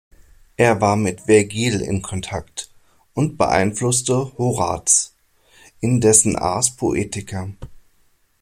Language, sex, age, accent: German, male, 30-39, Deutschland Deutsch